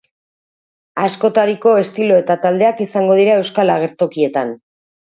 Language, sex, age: Basque, female, 40-49